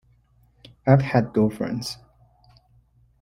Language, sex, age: English, male, 40-49